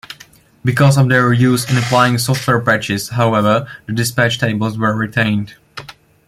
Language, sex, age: English, male, under 19